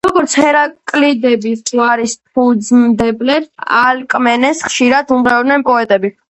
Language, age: Georgian, 30-39